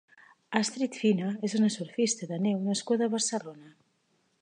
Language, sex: Catalan, female